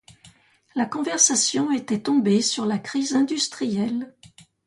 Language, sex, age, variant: French, female, 70-79, Français de métropole